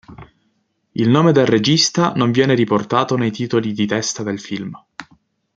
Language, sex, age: Italian, male, 19-29